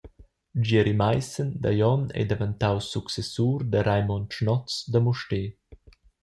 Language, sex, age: Romansh, male, 19-29